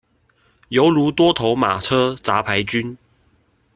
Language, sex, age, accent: Chinese, male, 19-29, 出生地：臺北市